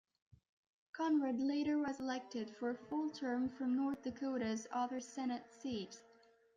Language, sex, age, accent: English, female, under 19, England English